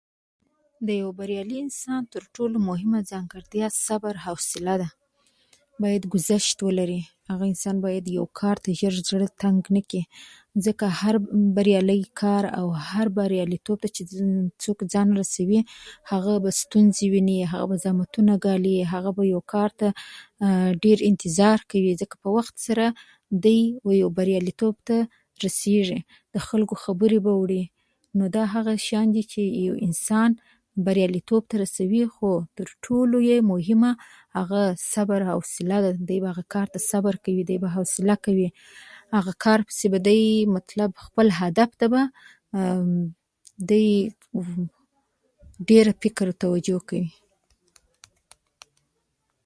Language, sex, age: Pashto, female, 19-29